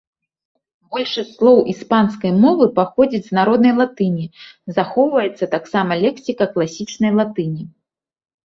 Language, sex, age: Belarusian, female, 30-39